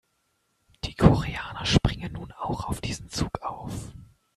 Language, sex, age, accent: German, male, 19-29, Deutschland Deutsch